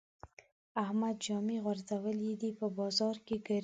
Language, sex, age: Pashto, female, 19-29